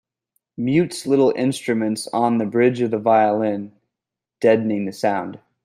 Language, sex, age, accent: English, male, 19-29, United States English